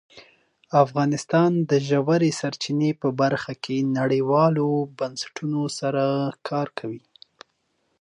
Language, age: Pashto, 19-29